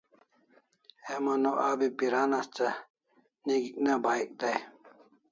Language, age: Kalasha, 40-49